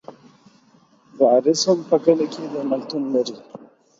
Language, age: Pashto, under 19